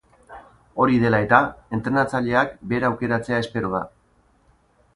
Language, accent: Basque, Erdialdekoa edo Nafarra (Gipuzkoa, Nafarroa)